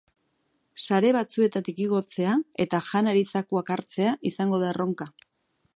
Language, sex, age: Basque, female, 40-49